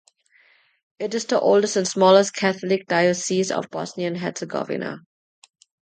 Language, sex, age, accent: English, female, under 19, United States English